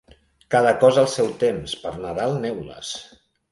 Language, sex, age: Catalan, male, 50-59